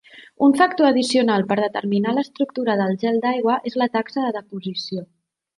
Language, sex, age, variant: Catalan, female, 30-39, Central